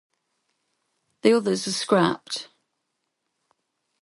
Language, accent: English, England English